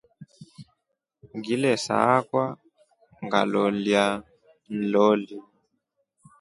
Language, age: Rombo, 19-29